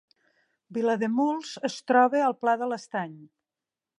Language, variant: Catalan, Nord-Occidental